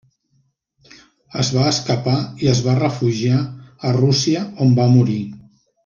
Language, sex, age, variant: Catalan, male, 50-59, Central